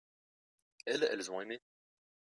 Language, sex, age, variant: French, male, 30-39, Français de métropole